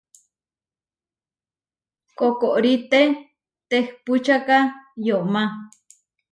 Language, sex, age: Huarijio, female, 30-39